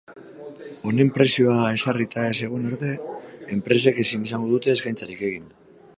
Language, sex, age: Basque, male, 40-49